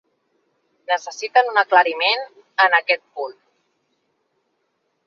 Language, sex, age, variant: Catalan, female, 30-39, Central